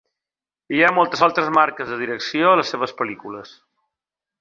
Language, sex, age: Catalan, male, 40-49